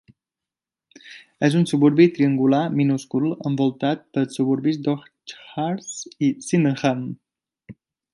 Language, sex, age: Catalan, male, 30-39